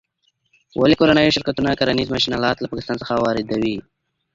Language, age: Pashto, 19-29